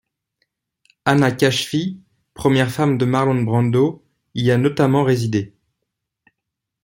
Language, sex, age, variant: French, male, 40-49, Français de métropole